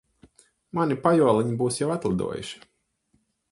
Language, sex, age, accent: Latvian, male, 30-39, Riga